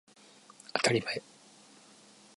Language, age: Japanese, 50-59